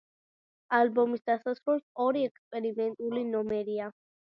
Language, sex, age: Georgian, female, under 19